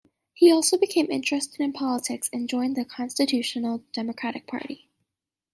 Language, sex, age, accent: English, female, under 19, United States English